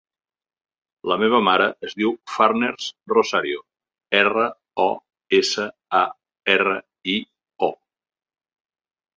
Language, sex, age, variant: Catalan, male, 60-69, Central